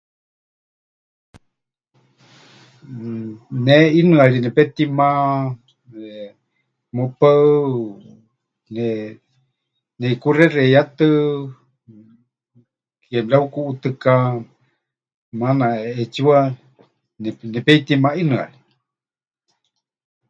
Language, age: Huichol, 50-59